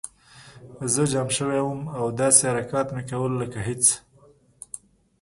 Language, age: Pashto, 30-39